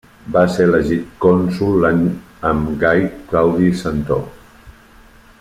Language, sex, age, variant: Catalan, male, 40-49, Central